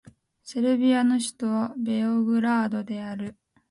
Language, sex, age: Japanese, female, 19-29